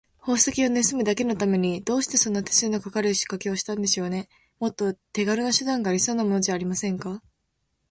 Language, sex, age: Japanese, female, under 19